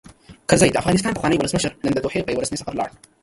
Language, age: Pashto, 19-29